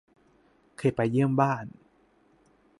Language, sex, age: Thai, male, 19-29